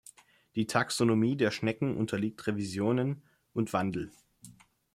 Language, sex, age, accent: German, male, 19-29, Deutschland Deutsch